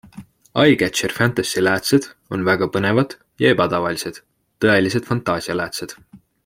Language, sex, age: Estonian, male, 19-29